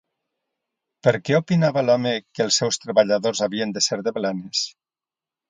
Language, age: Catalan, 60-69